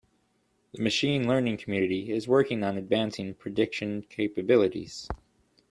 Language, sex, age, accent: English, male, 30-39, United States English